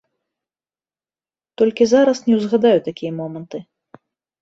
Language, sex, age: Belarusian, female, 30-39